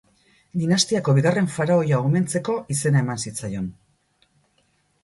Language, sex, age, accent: Basque, female, 40-49, Erdialdekoa edo Nafarra (Gipuzkoa, Nafarroa)